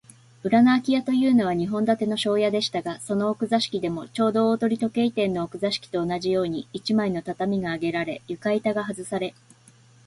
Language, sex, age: Japanese, female, 40-49